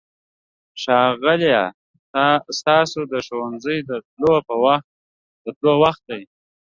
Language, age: Pashto, 19-29